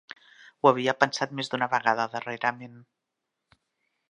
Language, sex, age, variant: Catalan, female, 50-59, Central